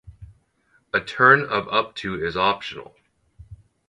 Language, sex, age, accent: English, male, 30-39, United States English